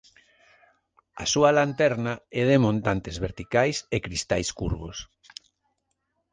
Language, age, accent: Galician, 40-49, Normativo (estándar)